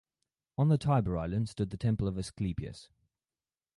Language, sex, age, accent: English, male, 19-29, England English